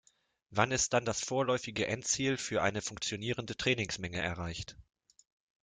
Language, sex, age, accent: German, male, 30-39, Deutschland Deutsch